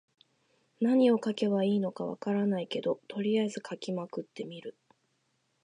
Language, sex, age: Japanese, female, 19-29